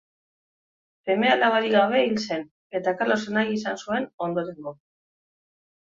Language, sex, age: Basque, female, 30-39